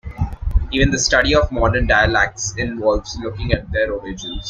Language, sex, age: English, male, 19-29